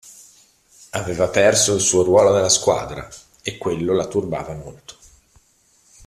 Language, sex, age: Italian, male, 50-59